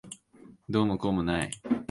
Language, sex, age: Japanese, male, under 19